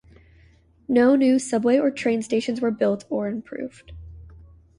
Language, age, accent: English, 19-29, United States English